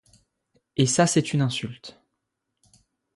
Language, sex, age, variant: French, male, 19-29, Français de métropole